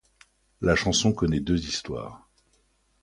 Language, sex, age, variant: French, male, 50-59, Français de métropole